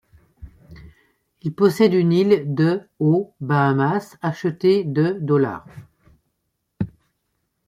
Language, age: French, 60-69